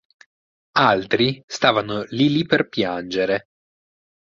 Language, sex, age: Italian, male, 19-29